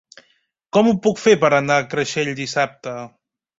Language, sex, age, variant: Catalan, male, 30-39, Central